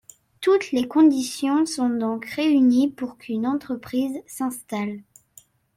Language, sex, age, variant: French, female, under 19, Français de métropole